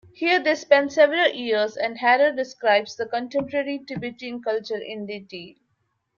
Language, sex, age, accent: English, female, 30-39, India and South Asia (India, Pakistan, Sri Lanka)